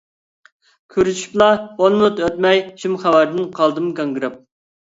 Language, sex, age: Uyghur, male, 30-39